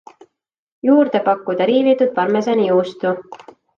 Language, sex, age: Estonian, female, 19-29